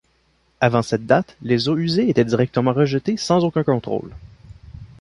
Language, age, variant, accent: French, 19-29, Français d'Amérique du Nord, Français du Canada